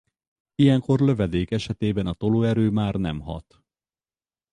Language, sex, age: Hungarian, male, 50-59